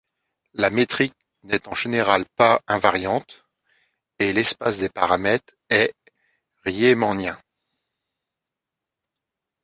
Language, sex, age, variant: French, male, 40-49, Français de métropole